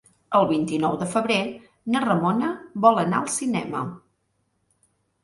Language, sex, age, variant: Catalan, female, 50-59, Central